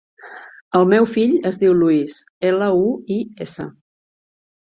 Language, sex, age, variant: Catalan, female, 50-59, Central